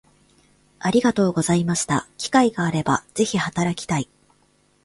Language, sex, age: Japanese, female, 19-29